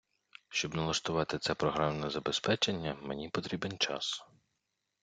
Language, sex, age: Ukrainian, male, 30-39